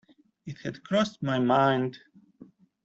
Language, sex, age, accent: English, male, 40-49, Australian English